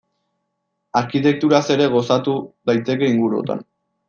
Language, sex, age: Basque, male, 19-29